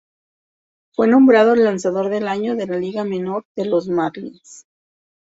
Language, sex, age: Spanish, female, 40-49